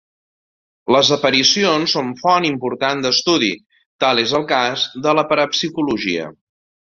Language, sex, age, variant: Catalan, male, 50-59, Central